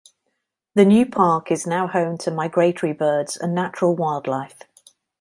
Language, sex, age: English, female, 30-39